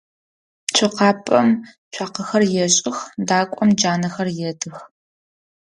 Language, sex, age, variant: Adyghe, female, 19-29, Адыгабзэ (Кирил, пстэумэ зэдыряе)